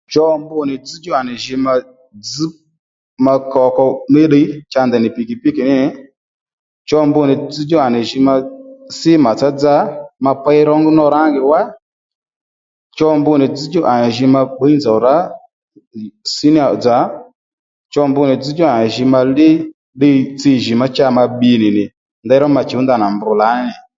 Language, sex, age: Lendu, male, 30-39